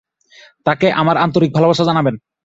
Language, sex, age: Bengali, male, 19-29